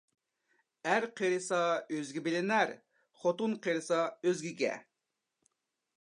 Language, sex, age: Uyghur, male, 30-39